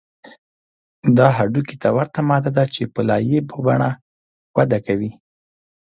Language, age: Pashto, 30-39